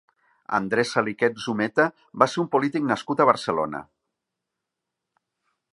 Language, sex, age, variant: Catalan, male, 40-49, Nord-Occidental